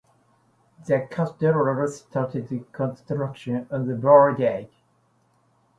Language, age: English, 50-59